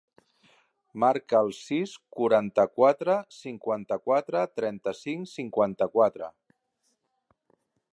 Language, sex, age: Catalan, male, 50-59